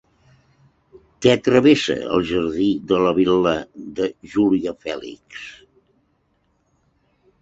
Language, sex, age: Catalan, male, 70-79